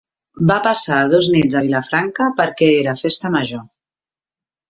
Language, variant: Catalan, Central